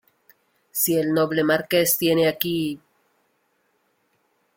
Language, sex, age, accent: Spanish, female, 40-49, América central